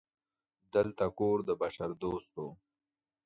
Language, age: Pashto, 30-39